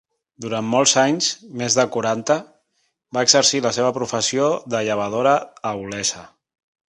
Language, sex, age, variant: Catalan, male, 30-39, Central